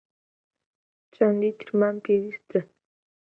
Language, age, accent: Central Kurdish, 19-29, سۆرانی